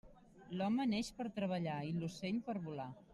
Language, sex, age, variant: Catalan, female, 50-59, Central